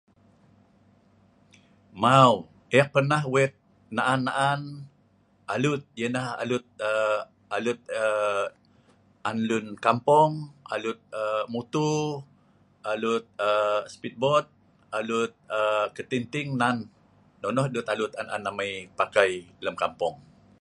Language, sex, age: Sa'ban, male, 60-69